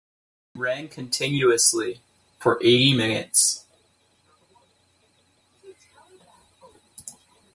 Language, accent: English, United States English